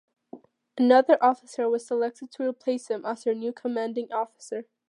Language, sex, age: English, female, under 19